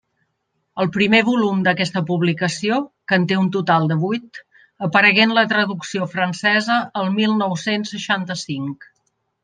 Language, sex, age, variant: Catalan, female, 50-59, Central